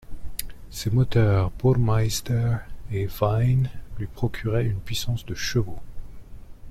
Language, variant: French, Français de métropole